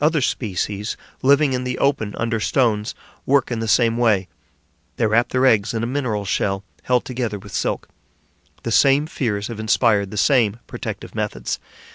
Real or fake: real